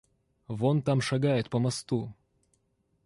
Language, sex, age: Russian, male, 30-39